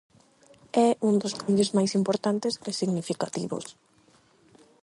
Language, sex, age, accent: Galician, female, 19-29, Atlántico (seseo e gheada); Normativo (estándar); Neofalante